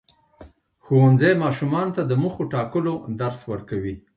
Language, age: Pashto, 50-59